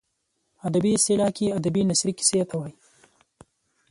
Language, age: Pashto, 19-29